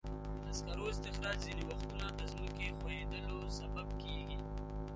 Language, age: Pashto, 19-29